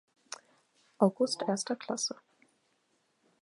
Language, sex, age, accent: German, female, 19-29, Deutschland Deutsch